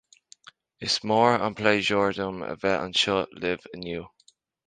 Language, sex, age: Irish, male, 19-29